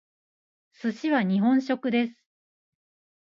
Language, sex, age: Japanese, female, 40-49